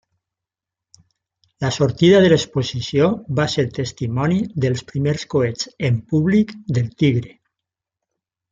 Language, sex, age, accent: Catalan, male, 60-69, valencià